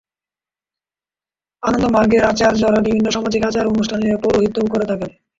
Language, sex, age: Bengali, male, 19-29